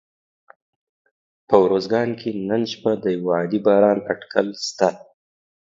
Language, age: Pashto, 30-39